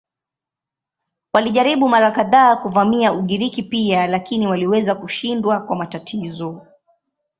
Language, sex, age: Swahili, female, 19-29